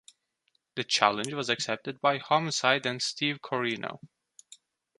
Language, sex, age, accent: English, male, 19-29, United States English